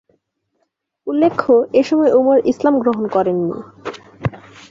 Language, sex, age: Bengali, female, under 19